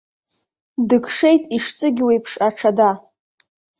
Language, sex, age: Abkhazian, female, 19-29